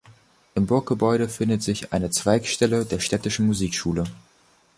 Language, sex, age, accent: German, male, under 19, Deutschland Deutsch